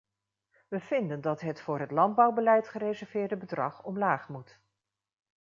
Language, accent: Dutch, Nederlands Nederlands